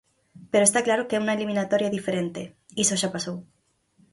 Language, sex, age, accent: Galician, female, 19-29, Normativo (estándar)